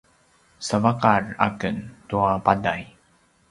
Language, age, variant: Paiwan, 30-39, pinayuanan a kinaikacedasan (東排灣語)